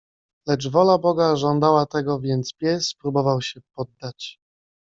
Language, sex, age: Polish, male, 30-39